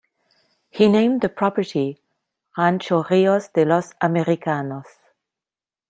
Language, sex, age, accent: English, female, 40-49, Canadian English